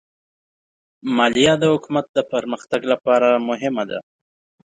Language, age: Pashto, 19-29